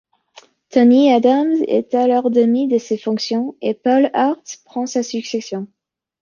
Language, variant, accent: French, Français d'Amérique du Nord, Français des États-Unis